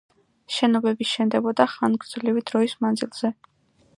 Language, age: Georgian, under 19